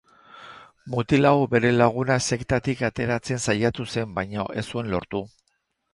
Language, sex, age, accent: Basque, male, 60-69, Erdialdekoa edo Nafarra (Gipuzkoa, Nafarroa)